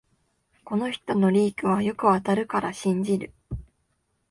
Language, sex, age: Japanese, female, 19-29